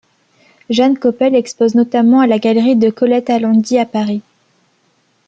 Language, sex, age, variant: French, female, under 19, Français de métropole